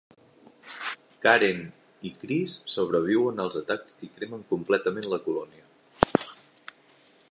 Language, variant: Catalan, Central